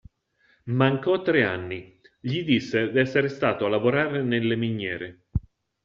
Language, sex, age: Italian, male, 50-59